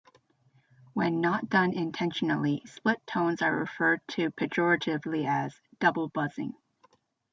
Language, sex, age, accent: English, female, 30-39, United States English